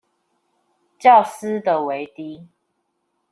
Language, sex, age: Chinese, female, 19-29